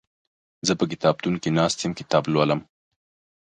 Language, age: Pashto, 30-39